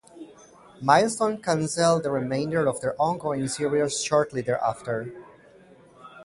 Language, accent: English, United States English